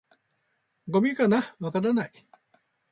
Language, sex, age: Japanese, male, 60-69